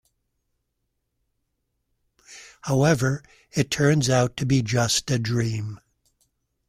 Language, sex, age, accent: English, male, 70-79, United States English